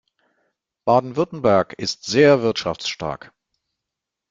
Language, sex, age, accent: German, male, 50-59, Deutschland Deutsch